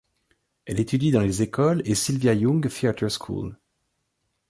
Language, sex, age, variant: French, male, 30-39, Français de métropole